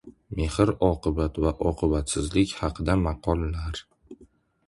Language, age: Uzbek, 19-29